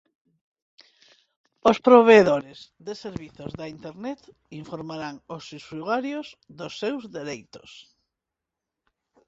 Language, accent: Galician, Normativo (estándar); Neofalante